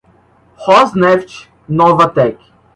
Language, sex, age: Portuguese, male, under 19